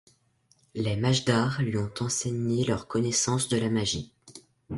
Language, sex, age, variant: French, male, under 19, Français de métropole